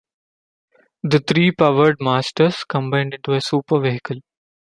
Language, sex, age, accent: English, male, 19-29, India and South Asia (India, Pakistan, Sri Lanka)